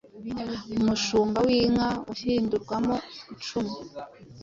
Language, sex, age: Kinyarwanda, female, 19-29